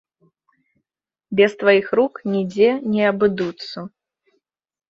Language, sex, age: Belarusian, male, 30-39